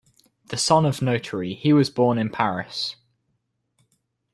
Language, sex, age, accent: English, male, 19-29, England English